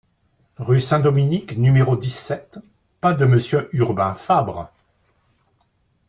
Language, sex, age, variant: French, male, 60-69, Français de métropole